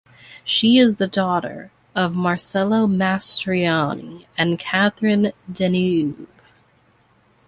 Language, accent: English, United States English